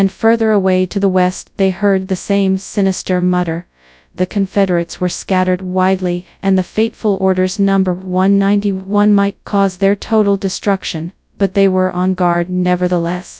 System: TTS, FastPitch